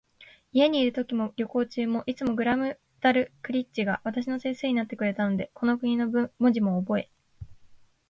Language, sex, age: Japanese, female, 19-29